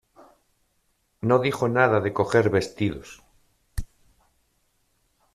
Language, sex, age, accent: Spanish, male, 50-59, España: Norte peninsular (Asturias, Castilla y León, Cantabria, País Vasco, Navarra, Aragón, La Rioja, Guadalajara, Cuenca)